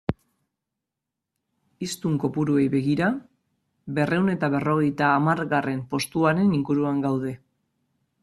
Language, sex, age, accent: Basque, female, 40-49, Mendebalekoa (Araba, Bizkaia, Gipuzkoako mendebaleko herri batzuk)